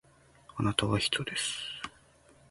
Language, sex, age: Japanese, male, 19-29